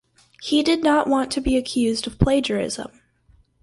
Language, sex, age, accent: English, female, under 19, United States English